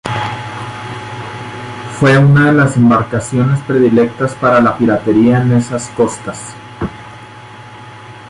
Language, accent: Spanish, México